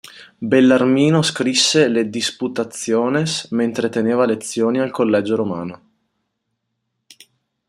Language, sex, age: Italian, male, 30-39